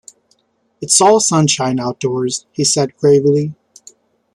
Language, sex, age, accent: English, male, 19-29, United States English